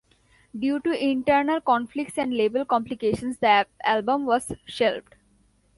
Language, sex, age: English, female, 19-29